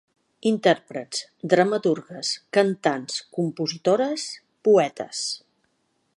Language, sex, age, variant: Catalan, female, 50-59, Central